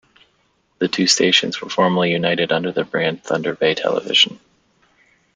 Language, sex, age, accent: English, male, 30-39, United States English